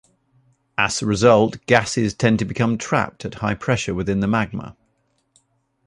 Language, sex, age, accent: English, male, 40-49, England English